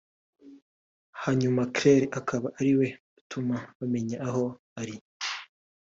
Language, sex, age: Kinyarwanda, male, 19-29